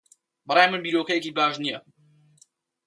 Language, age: Central Kurdish, 19-29